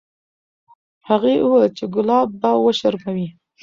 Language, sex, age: Pashto, female, 19-29